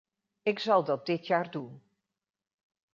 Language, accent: Dutch, Nederlands Nederlands